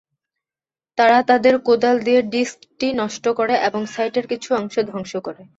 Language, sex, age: Bengali, female, 19-29